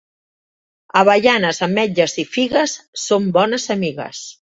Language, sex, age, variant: Catalan, female, 50-59, Central